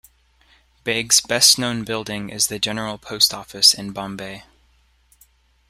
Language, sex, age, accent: English, male, 19-29, United States English